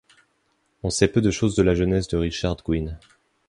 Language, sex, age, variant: French, male, 19-29, Français de métropole